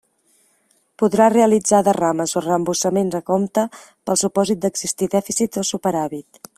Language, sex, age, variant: Catalan, female, 40-49, Central